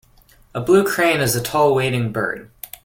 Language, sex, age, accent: English, male, under 19, United States English